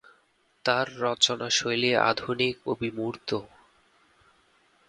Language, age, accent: Bengali, 19-29, প্রমিত